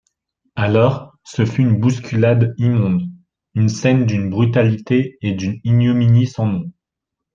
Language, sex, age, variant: French, male, 19-29, Français de métropole